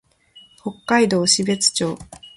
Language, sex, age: Japanese, female, 19-29